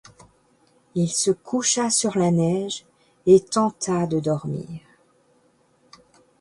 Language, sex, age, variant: French, female, 50-59, Français de métropole